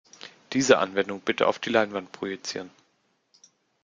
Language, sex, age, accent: German, male, 30-39, Deutschland Deutsch